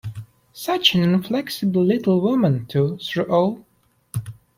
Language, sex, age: English, male, 19-29